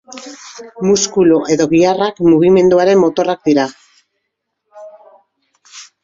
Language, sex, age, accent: Basque, female, 50-59, Mendebalekoa (Araba, Bizkaia, Gipuzkoako mendebaleko herri batzuk)